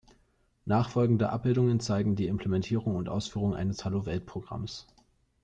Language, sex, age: German, male, 19-29